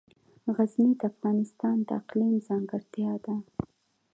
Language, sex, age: Pashto, female, 19-29